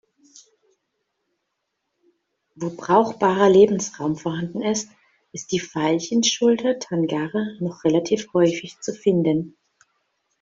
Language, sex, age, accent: German, female, 40-49, Deutschland Deutsch